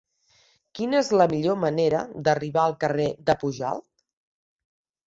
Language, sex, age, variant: Catalan, female, 50-59, Central